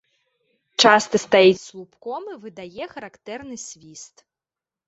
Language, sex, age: Belarusian, female, 30-39